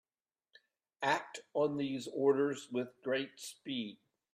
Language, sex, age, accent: English, male, 60-69, United States English